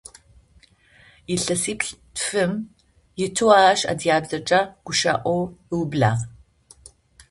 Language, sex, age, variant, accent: Adyghe, female, 50-59, Адыгабзэ (Кирил, пстэумэ зэдыряе), Бжъэдыгъу (Bjeduğ)